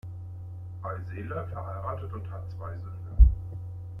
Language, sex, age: German, male, 50-59